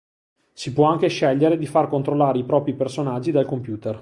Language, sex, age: Italian, male, 30-39